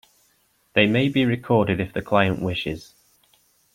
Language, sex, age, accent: English, male, 19-29, England English